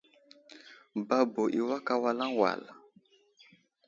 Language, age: Wuzlam, 19-29